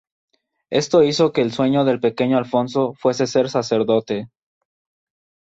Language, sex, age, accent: Spanish, male, 19-29, México